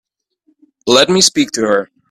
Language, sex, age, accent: English, male, 19-29, United States English